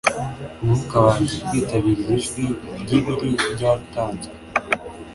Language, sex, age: Kinyarwanda, male, under 19